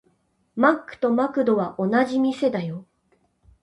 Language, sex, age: Japanese, female, 30-39